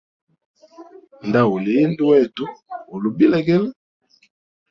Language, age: Hemba, 40-49